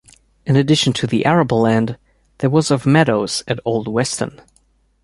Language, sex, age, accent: English, male, 30-39, United States English